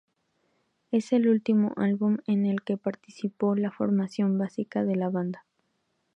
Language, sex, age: Spanish, female, 19-29